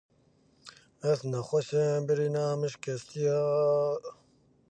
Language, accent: English, United States English